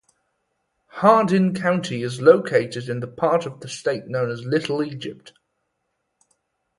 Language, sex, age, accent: English, male, 19-29, England English